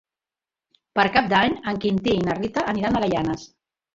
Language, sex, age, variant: Catalan, female, 60-69, Central